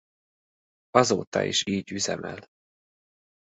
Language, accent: Hungarian, budapesti